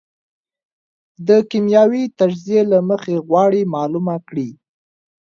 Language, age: Pashto, under 19